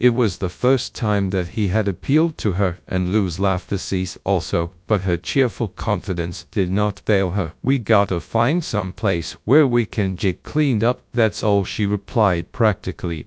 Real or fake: fake